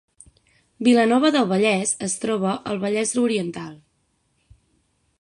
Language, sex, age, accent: Catalan, female, 19-29, central; septentrional